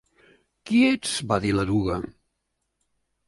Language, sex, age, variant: Catalan, male, 60-69, Central